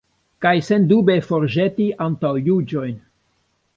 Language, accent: Esperanto, Internacia